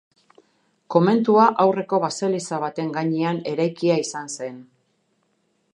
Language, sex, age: Basque, female, 50-59